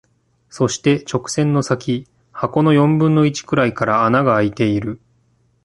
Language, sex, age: Japanese, male, 30-39